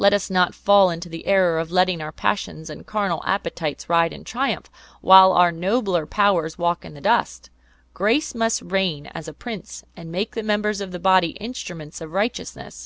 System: none